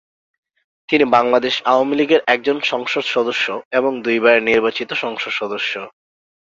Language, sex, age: Bengali, male, 19-29